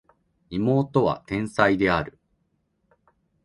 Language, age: Japanese, 40-49